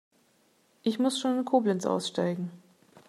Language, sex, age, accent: German, female, 30-39, Deutschland Deutsch